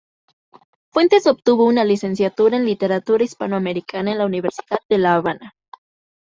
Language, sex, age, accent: Spanish, female, 19-29, México